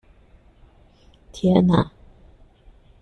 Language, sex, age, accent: Chinese, female, 40-49, 出生地：臺南市